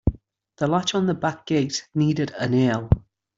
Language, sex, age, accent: English, male, 30-39, England English